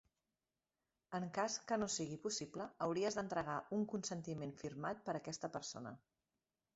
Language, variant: Catalan, Central